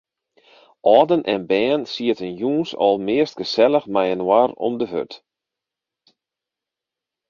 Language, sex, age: Western Frisian, male, 40-49